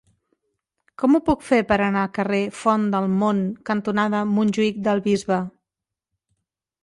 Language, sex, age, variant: Catalan, female, 40-49, Central